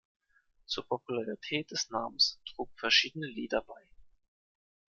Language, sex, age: German, male, 19-29